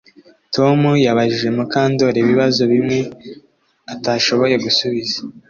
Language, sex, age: Kinyarwanda, male, 19-29